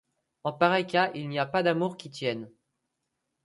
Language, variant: French, Français de métropole